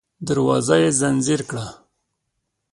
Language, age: Pashto, 19-29